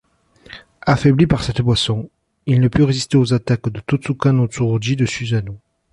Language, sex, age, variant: French, male, 30-39, Français de métropole